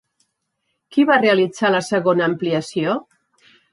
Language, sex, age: Catalan, female, 60-69